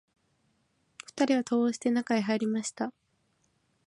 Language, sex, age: Japanese, female, 19-29